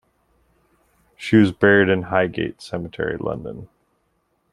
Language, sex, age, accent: English, male, 30-39, United States English